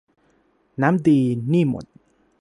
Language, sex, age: Thai, male, 19-29